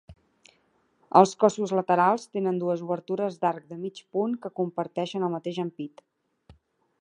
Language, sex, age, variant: Catalan, female, 40-49, Central